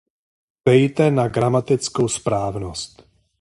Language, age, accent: Czech, 40-49, pražský